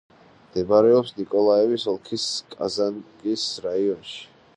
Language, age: Georgian, 19-29